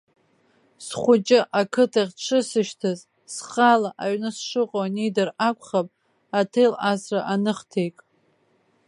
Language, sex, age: Abkhazian, female, 19-29